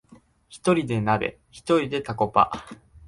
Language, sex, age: Japanese, male, 19-29